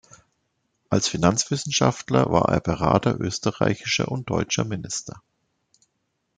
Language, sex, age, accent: German, male, 40-49, Deutschland Deutsch